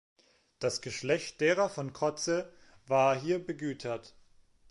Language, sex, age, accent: German, male, 19-29, Deutschland Deutsch